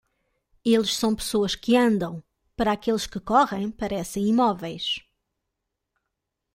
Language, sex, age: Portuguese, female, 30-39